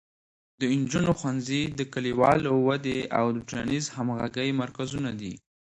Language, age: Pashto, 19-29